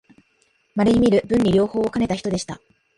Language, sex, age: Japanese, female, 19-29